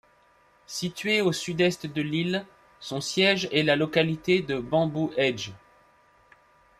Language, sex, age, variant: French, male, 40-49, Français de métropole